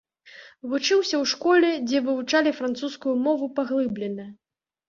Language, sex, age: Belarusian, female, 19-29